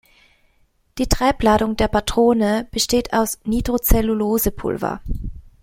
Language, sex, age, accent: German, female, 30-39, Österreichisches Deutsch